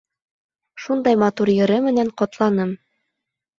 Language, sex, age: Bashkir, female, 19-29